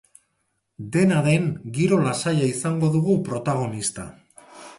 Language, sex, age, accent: Basque, male, 40-49, Erdialdekoa edo Nafarra (Gipuzkoa, Nafarroa)